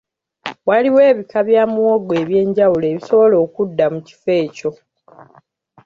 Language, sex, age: Ganda, female, 19-29